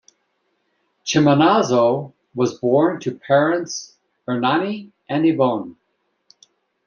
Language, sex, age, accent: English, male, 50-59, United States English